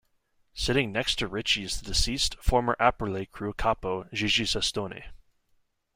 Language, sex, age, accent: English, male, 19-29, United States English